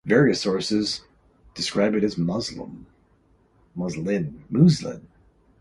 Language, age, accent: English, 60-69, Canadian English